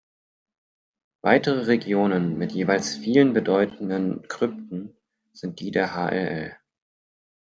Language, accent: German, Deutschland Deutsch; Hochdeutsch